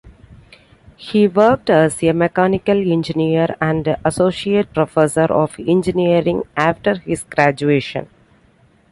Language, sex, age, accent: English, female, 40-49, India and South Asia (India, Pakistan, Sri Lanka)